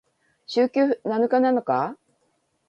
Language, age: Japanese, 50-59